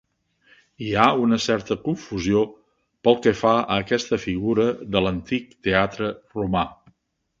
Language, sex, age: Catalan, male, 70-79